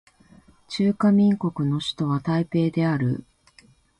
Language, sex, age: Japanese, female, 50-59